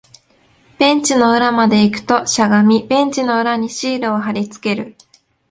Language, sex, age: Japanese, female, 19-29